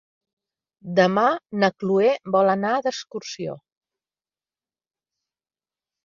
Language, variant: Catalan, Central